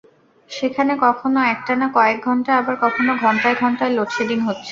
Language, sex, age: Bengali, female, 19-29